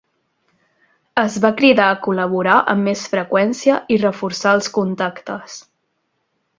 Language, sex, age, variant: Catalan, female, 19-29, Central